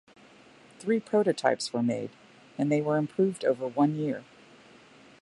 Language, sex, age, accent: English, female, 60-69, United States English